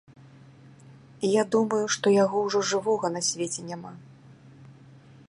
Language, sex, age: Belarusian, female, 60-69